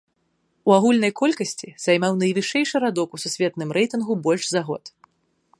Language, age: Belarusian, 19-29